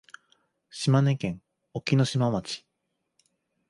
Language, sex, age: Japanese, male, 30-39